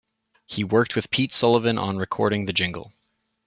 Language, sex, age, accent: English, male, 19-29, Canadian English